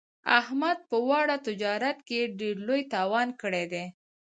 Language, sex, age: Pashto, female, 19-29